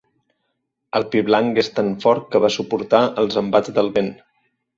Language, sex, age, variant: Catalan, male, 30-39, Central